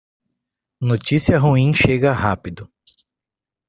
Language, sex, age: Portuguese, male, 19-29